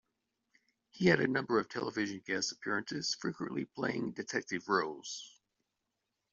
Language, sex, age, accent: English, male, 40-49, United States English